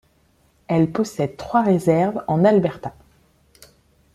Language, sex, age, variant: French, female, 19-29, Français de métropole